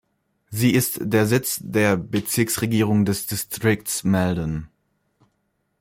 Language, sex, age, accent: German, male, 19-29, Deutschland Deutsch